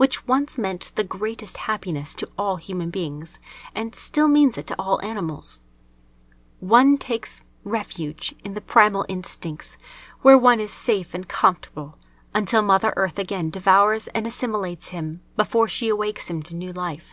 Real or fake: real